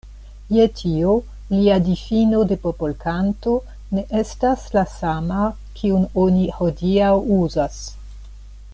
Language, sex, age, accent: Esperanto, female, 60-69, Internacia